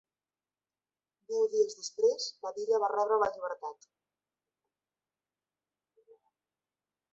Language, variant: Catalan, Central